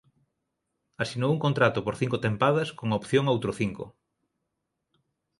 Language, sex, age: Galician, male, 40-49